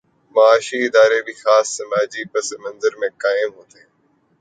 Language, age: Urdu, 19-29